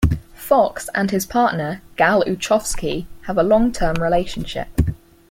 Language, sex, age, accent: English, female, 19-29, England English; New Zealand English